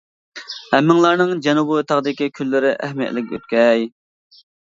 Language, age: Uyghur, 19-29